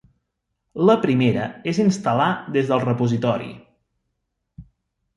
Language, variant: Catalan, Central